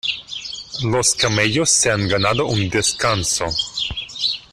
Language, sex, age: Spanish, male, 30-39